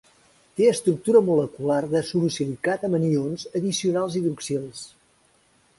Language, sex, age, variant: Catalan, male, 50-59, Central